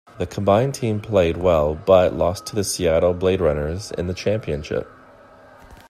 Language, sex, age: English, male, 30-39